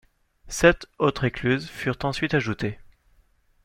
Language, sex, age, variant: French, male, 19-29, Français de métropole